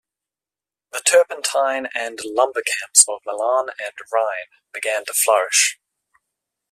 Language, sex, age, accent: English, male, 19-29, Australian English